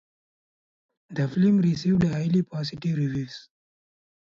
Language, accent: English, India and South Asia (India, Pakistan, Sri Lanka)